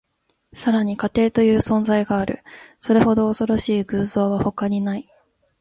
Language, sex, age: Japanese, female, 19-29